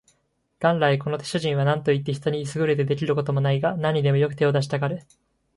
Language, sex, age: Japanese, male, 19-29